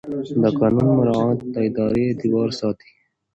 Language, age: Pashto, 19-29